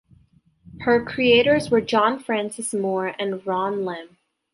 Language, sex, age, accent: English, female, 19-29, Canadian English